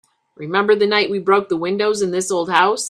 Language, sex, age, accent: English, female, 50-59, United States English